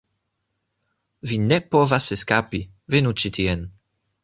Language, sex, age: Esperanto, male, 19-29